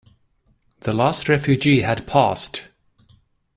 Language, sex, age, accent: English, male, 40-49, England English